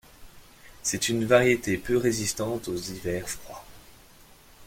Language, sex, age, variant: French, male, 30-39, Français de métropole